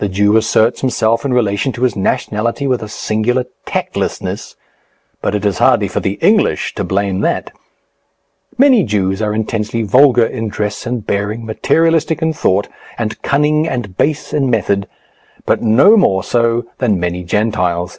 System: none